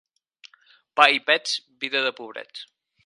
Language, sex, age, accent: Catalan, male, 19-29, Garrotxi